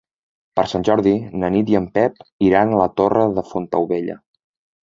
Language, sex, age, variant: Catalan, male, 19-29, Central